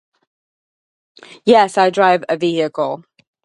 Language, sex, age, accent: English, female, 40-49, southern United States